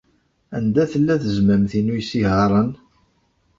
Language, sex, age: Kabyle, male, 30-39